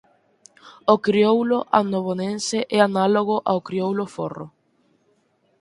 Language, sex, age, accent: Galician, female, 19-29, Normativo (estándar)